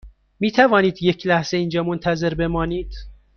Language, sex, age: Persian, male, 30-39